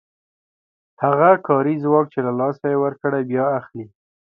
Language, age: Pashto, 19-29